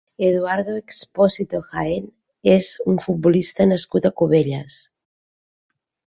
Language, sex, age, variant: Catalan, female, 50-59, Nord-Occidental